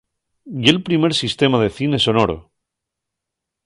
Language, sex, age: Asturian, male, 40-49